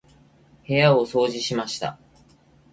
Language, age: Japanese, 30-39